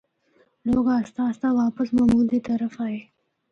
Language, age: Northern Hindko, 19-29